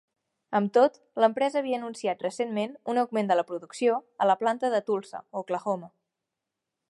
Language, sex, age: Catalan, female, under 19